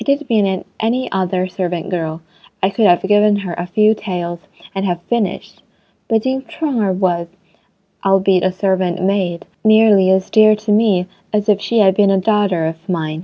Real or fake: real